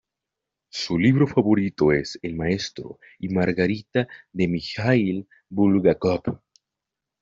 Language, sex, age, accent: Spanish, male, under 19, Andino-Pacífico: Colombia, Perú, Ecuador, oeste de Bolivia y Venezuela andina